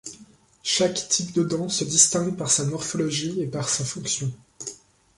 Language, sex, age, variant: French, male, 19-29, Français de métropole